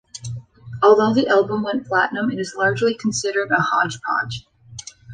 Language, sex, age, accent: English, female, 19-29, Canadian English